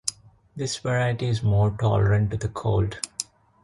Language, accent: English, India and South Asia (India, Pakistan, Sri Lanka)